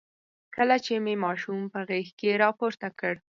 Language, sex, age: Pashto, female, 30-39